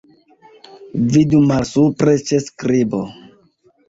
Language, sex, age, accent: Esperanto, male, 30-39, Internacia